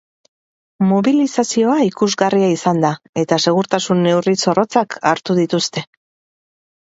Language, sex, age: Basque, female, 30-39